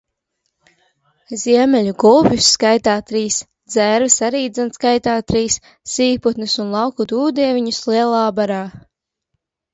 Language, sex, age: Latvian, female, under 19